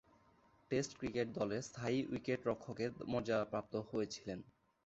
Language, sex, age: Bengali, male, 19-29